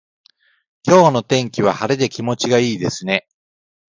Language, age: Japanese, 50-59